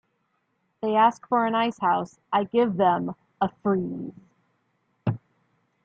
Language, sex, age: English, female, 19-29